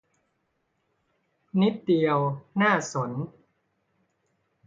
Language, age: Thai, 30-39